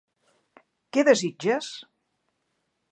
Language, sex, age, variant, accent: Catalan, female, 50-59, Central, Barceloní